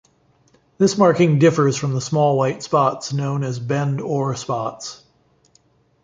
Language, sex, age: English, male, 40-49